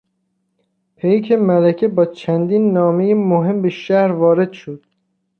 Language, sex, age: Persian, male, 19-29